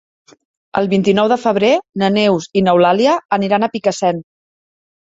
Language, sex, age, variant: Catalan, female, 40-49, Central